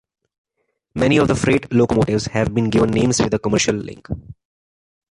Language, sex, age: English, male, 30-39